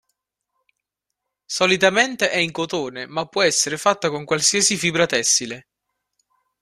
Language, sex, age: Italian, male, 19-29